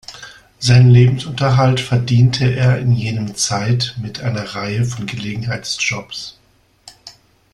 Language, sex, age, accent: German, male, 50-59, Deutschland Deutsch